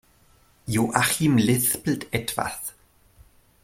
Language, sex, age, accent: German, male, 30-39, Deutschland Deutsch